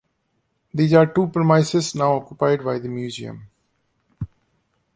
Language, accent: English, India and South Asia (India, Pakistan, Sri Lanka)